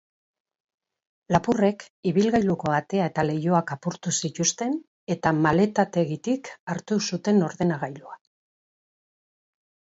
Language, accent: Basque, Erdialdekoa edo Nafarra (Gipuzkoa, Nafarroa)